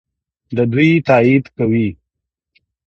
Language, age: Pashto, 30-39